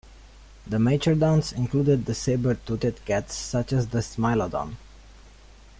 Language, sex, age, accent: English, male, 19-29, United States English